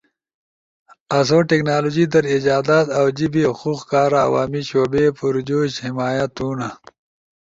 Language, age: Ushojo, 19-29